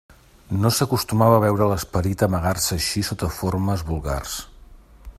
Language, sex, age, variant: Catalan, male, 40-49, Central